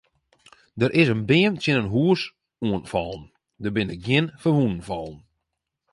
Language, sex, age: Western Frisian, male, 30-39